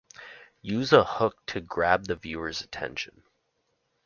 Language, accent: English, Canadian English